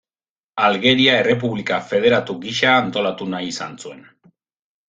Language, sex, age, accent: Basque, male, 50-59, Erdialdekoa edo Nafarra (Gipuzkoa, Nafarroa)